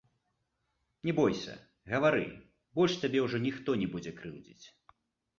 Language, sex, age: Belarusian, male, 30-39